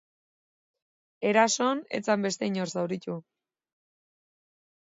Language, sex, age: Basque, female, 30-39